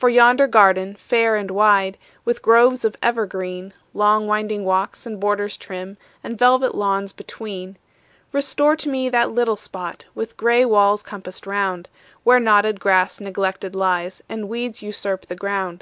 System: none